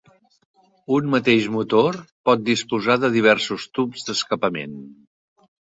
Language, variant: Catalan, Central